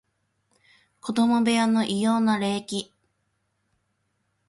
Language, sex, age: Japanese, female, 19-29